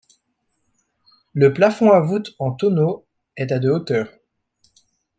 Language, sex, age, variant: French, male, 19-29, Français de métropole